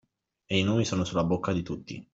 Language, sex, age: Italian, male, 19-29